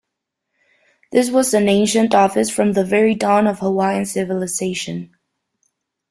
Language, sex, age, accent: English, female, 19-29, United States English